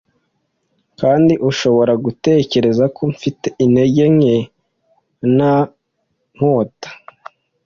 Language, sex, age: Kinyarwanda, male, 19-29